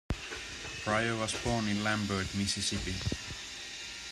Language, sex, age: English, male, 40-49